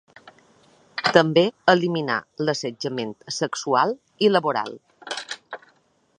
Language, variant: Catalan, Balear